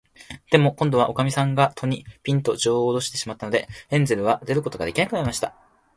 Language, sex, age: Japanese, male, 19-29